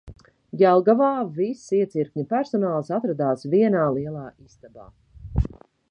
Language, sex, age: Latvian, female, 30-39